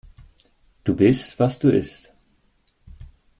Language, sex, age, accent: German, male, 19-29, Deutschland Deutsch